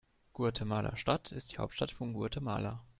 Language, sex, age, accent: German, male, 19-29, Deutschland Deutsch